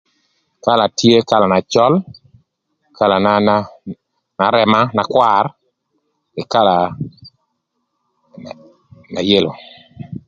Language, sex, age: Thur, male, 60-69